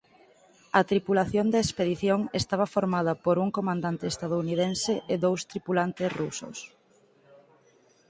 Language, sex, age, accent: Galician, female, 19-29, Normativo (estándar)